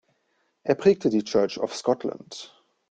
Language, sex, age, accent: German, male, 19-29, Deutschland Deutsch